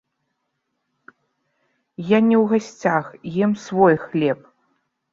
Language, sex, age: Belarusian, female, 30-39